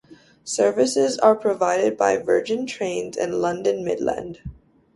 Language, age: English, 19-29